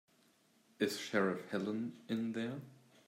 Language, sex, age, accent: English, male, 30-39, England English